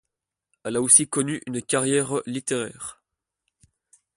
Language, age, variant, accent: French, under 19, Français d'Europe, Français de Belgique